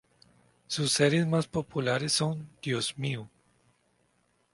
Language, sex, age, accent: Spanish, male, 30-39, América central